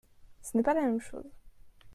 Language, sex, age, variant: French, female, 19-29, Français de métropole